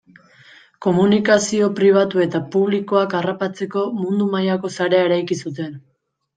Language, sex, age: Basque, female, 19-29